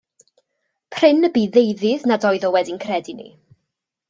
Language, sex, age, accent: Welsh, female, 19-29, Y Deyrnas Unedig Cymraeg